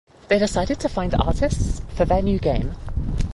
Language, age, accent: English, 19-29, England English